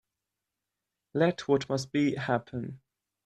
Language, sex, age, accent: English, male, 19-29, England English